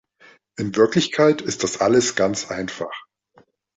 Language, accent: German, Deutschland Deutsch